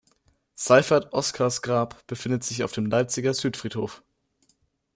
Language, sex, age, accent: German, male, under 19, Deutschland Deutsch